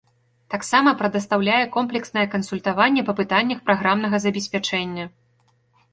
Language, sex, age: Belarusian, female, 19-29